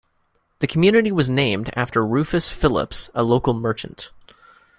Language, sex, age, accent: English, male, under 19, Canadian English